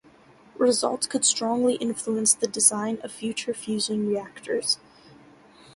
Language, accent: English, United States English